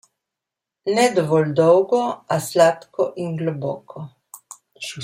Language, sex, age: Slovenian, female, 60-69